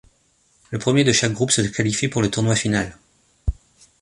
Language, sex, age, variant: French, male, 40-49, Français de métropole